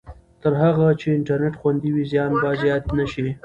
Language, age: Pashto, 19-29